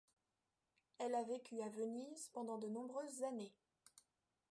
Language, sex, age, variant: French, female, 30-39, Français de métropole